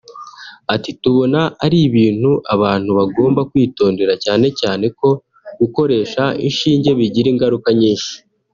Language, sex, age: Kinyarwanda, male, 19-29